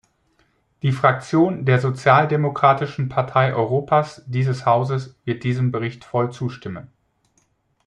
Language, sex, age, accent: German, male, 40-49, Deutschland Deutsch